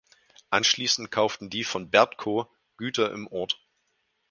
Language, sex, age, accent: German, male, 19-29, Deutschland Deutsch